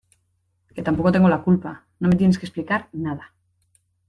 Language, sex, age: Spanish, female, 30-39